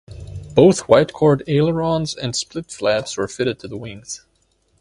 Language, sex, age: English, male, 19-29